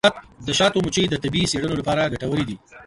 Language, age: Pashto, 40-49